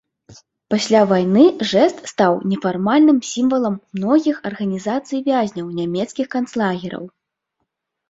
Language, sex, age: Belarusian, female, 30-39